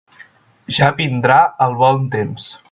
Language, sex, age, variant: Catalan, male, 19-29, Central